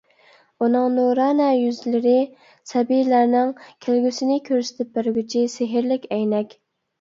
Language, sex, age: Uyghur, female, 19-29